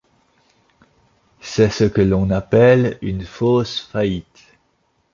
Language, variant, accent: French, Français d'Europe, Français de Suisse